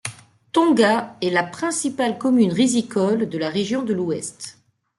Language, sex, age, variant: French, female, 40-49, Français de métropole